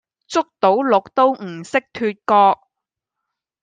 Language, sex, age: Cantonese, female, 19-29